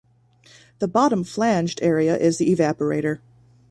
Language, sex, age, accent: English, female, 30-39, United States English